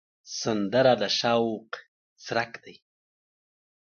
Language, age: Pashto, 30-39